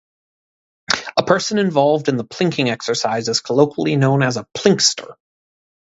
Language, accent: English, United States English; Midwestern